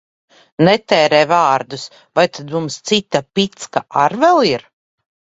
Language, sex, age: Latvian, female, 40-49